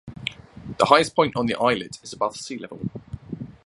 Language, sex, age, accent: English, male, 40-49, England English